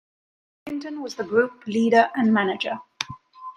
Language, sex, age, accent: English, female, 30-39, England English